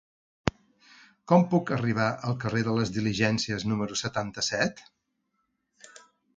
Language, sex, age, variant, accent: Catalan, male, 50-59, Central, central